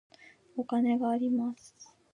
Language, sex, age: Japanese, female, 19-29